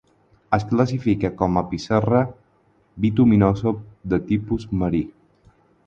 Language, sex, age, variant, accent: Catalan, male, 30-39, Balear, balear; aprenent (recent, des del castellà)